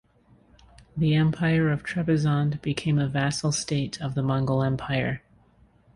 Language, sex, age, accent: English, female, 30-39, United States English